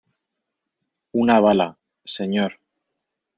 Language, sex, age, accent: Spanish, male, 30-39, España: Centro-Sur peninsular (Madrid, Toledo, Castilla-La Mancha)